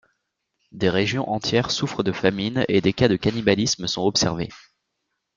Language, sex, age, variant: French, male, under 19, Français de métropole